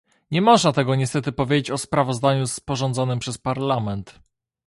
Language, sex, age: Polish, male, 19-29